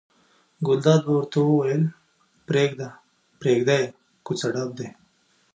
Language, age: Pashto, 30-39